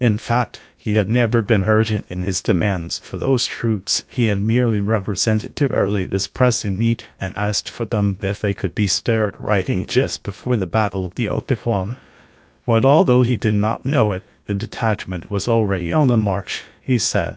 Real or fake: fake